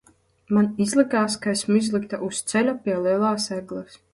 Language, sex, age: Latvian, female, 19-29